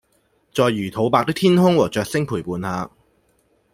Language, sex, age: Cantonese, male, 30-39